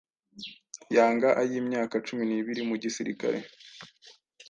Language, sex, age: Kinyarwanda, male, 19-29